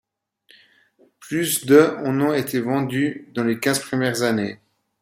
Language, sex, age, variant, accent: French, male, 30-39, Français d'Europe, Français de Suisse